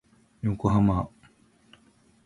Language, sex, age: Japanese, male, 60-69